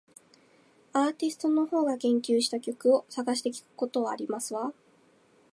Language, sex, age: Japanese, female, 19-29